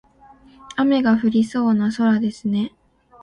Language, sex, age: Japanese, female, 19-29